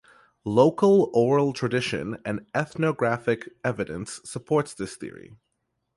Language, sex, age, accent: English, male, 19-29, Canadian English